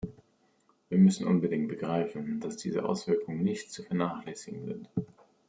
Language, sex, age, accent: German, male, 30-39, Deutschland Deutsch